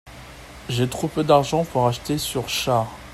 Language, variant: French, Français de métropole